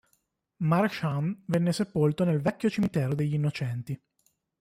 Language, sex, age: Italian, male, 30-39